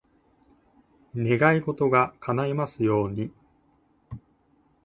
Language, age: Japanese, 19-29